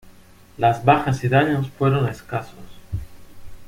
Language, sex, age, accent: Spanish, male, 40-49, España: Sur peninsular (Andalucia, Extremadura, Murcia)